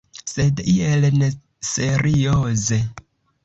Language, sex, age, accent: Esperanto, male, 19-29, Internacia